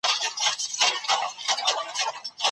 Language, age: Pashto, 30-39